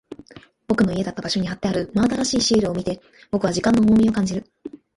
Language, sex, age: Japanese, male, 19-29